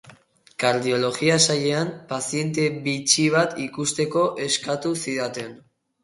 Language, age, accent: Basque, under 19, Erdialdekoa edo Nafarra (Gipuzkoa, Nafarroa)